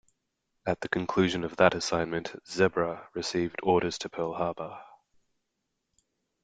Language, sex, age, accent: English, male, 30-39, Australian English